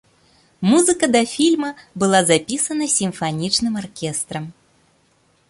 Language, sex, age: Belarusian, female, 30-39